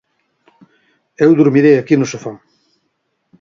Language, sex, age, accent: Galician, male, 50-59, Atlántico (seseo e gheada)